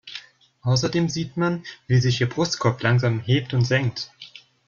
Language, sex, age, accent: German, male, under 19, Deutschland Deutsch